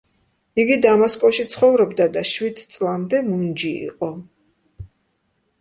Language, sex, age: Georgian, female, 60-69